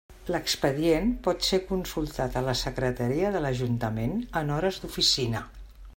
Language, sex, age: Catalan, female, 60-69